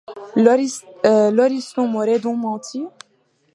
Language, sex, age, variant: French, female, 19-29, Français de métropole